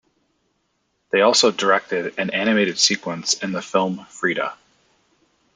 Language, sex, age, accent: English, male, 30-39, United States English